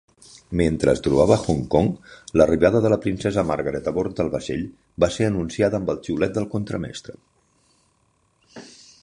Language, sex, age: Catalan, male, 50-59